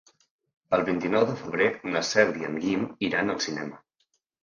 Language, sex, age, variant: Catalan, male, 19-29, Central